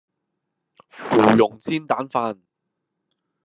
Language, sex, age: Cantonese, male, 19-29